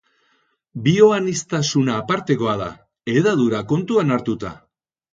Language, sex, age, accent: Basque, male, 60-69, Erdialdekoa edo Nafarra (Gipuzkoa, Nafarroa)